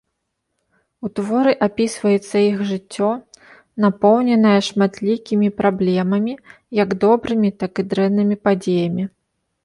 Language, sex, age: Belarusian, female, 30-39